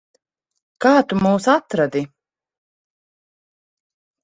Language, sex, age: Latvian, female, 30-39